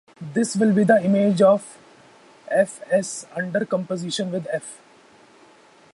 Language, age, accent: English, 19-29, India and South Asia (India, Pakistan, Sri Lanka)